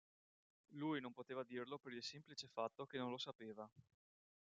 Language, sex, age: Italian, male, 30-39